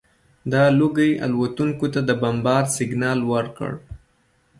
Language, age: Pashto, 19-29